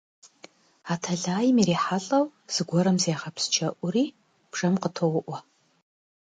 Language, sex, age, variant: Kabardian, female, 50-59, Адыгэбзэ (Къэбэрдей, Кирил, псоми зэдай)